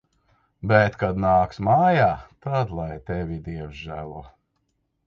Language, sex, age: Latvian, male, 50-59